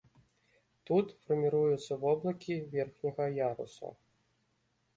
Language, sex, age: Belarusian, male, 19-29